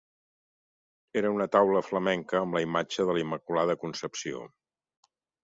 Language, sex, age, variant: Catalan, male, 60-69, Central